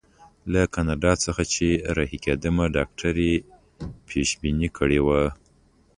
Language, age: Pashto, 19-29